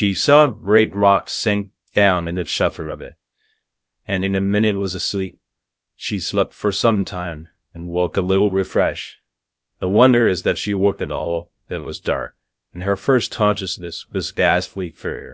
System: TTS, VITS